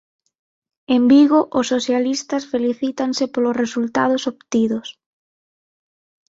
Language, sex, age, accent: Galician, female, 19-29, Atlántico (seseo e gheada); Normativo (estándar)